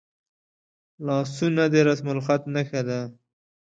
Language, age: Pashto, 30-39